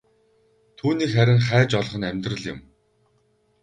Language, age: Mongolian, 19-29